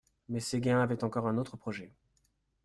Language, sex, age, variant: French, male, 30-39, Français de métropole